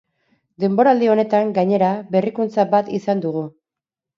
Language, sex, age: Basque, female, 30-39